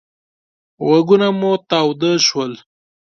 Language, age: Pashto, 19-29